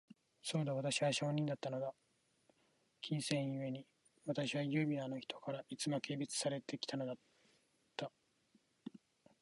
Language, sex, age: Japanese, male, 19-29